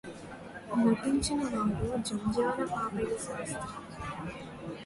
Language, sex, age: Telugu, female, 19-29